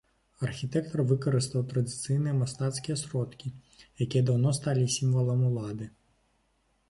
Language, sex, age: Belarusian, male, 19-29